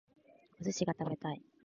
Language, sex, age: Japanese, female, 19-29